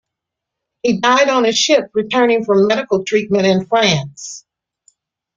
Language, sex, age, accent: English, female, 50-59, United States English